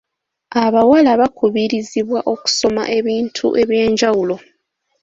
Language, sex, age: Ganda, female, 19-29